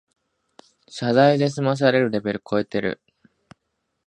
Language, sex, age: Japanese, male, under 19